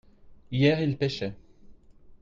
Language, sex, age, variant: French, male, 30-39, Français de métropole